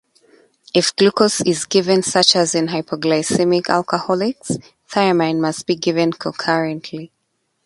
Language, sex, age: English, female, 30-39